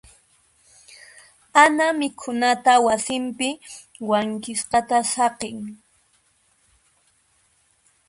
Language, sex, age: Puno Quechua, female, 19-29